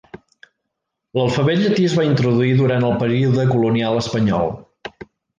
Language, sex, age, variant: Catalan, male, 40-49, Central